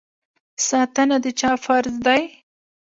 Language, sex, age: Pashto, female, 19-29